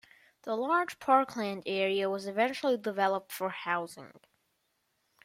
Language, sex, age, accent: English, male, under 19, United States English